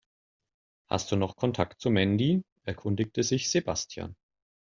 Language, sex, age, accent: German, male, 40-49, Deutschland Deutsch